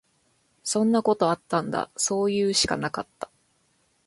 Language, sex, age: Japanese, female, 19-29